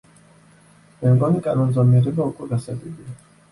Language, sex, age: Georgian, male, 30-39